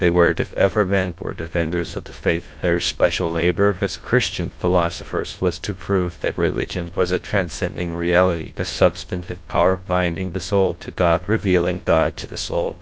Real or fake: fake